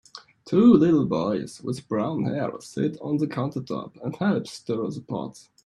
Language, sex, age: English, male, 19-29